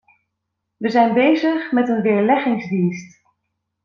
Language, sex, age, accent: Dutch, female, 40-49, Nederlands Nederlands